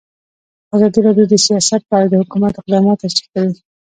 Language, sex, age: Pashto, female, 19-29